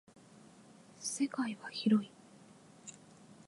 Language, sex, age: Japanese, female, 30-39